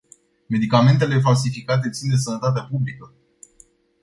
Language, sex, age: Romanian, male, 19-29